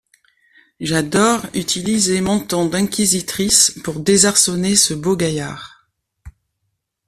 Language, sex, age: French, female, 60-69